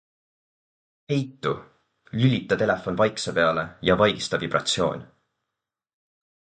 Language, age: Estonian, 19-29